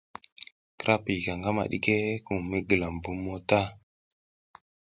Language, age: South Giziga, 19-29